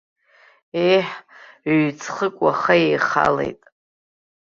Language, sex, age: Abkhazian, female, 40-49